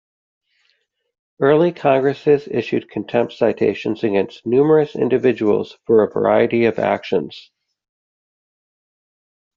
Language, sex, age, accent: English, male, 40-49, United States English